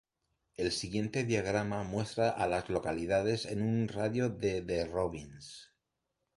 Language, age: Spanish, 40-49